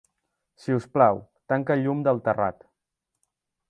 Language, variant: Catalan, Central